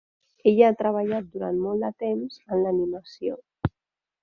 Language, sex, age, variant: Catalan, female, 50-59, Central